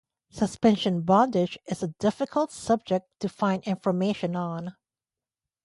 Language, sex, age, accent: English, female, 50-59, United States English